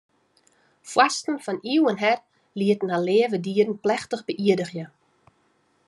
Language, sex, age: Western Frisian, female, 30-39